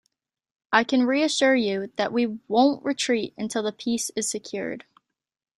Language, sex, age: English, female, 19-29